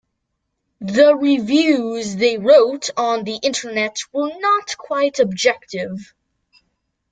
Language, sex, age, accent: English, male, under 19, United States English